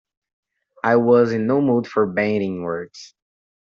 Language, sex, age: English, male, under 19